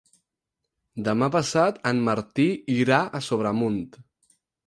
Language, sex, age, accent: Catalan, male, 19-29, aprenent (recent, des del castellà)